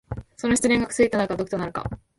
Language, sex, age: Japanese, female, 19-29